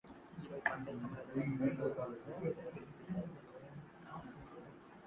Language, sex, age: Tamil, male, 19-29